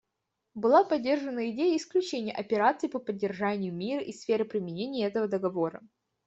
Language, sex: Russian, female